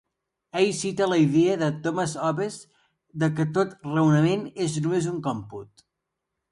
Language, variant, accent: Catalan, Central, central